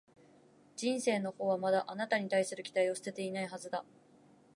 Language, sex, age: Japanese, female, 19-29